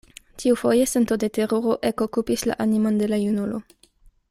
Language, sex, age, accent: Esperanto, female, 19-29, Internacia